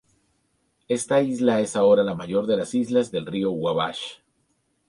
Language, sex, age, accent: Spanish, male, 40-49, Andino-Pacífico: Colombia, Perú, Ecuador, oeste de Bolivia y Venezuela andina